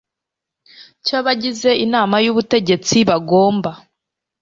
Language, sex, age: Kinyarwanda, female, 19-29